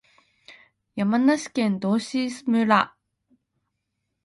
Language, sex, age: Japanese, female, under 19